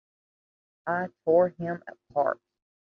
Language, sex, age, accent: English, female, 30-39, United States English